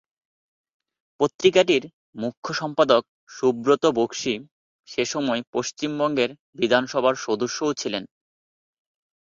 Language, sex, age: Bengali, male, 19-29